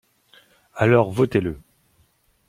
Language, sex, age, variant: French, male, 19-29, Français de métropole